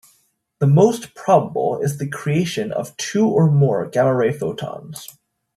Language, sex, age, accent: English, male, under 19, United States English